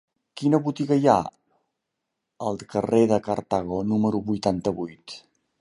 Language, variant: Catalan, Central